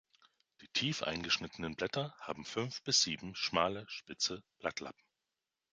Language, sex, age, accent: German, male, 40-49, Deutschland Deutsch